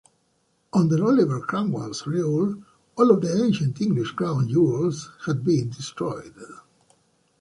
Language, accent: English, United States English